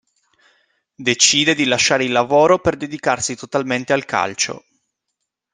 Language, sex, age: Italian, male, 30-39